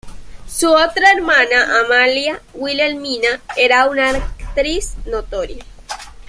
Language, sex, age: Spanish, female, 19-29